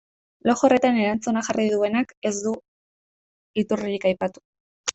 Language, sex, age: Basque, female, 19-29